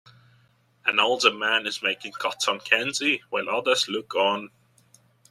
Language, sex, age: English, male, 19-29